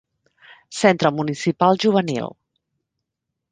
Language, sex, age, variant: Catalan, female, 40-49, Central